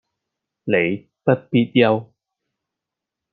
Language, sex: Cantonese, male